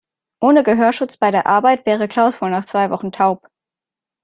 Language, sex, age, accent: German, female, 19-29, Deutschland Deutsch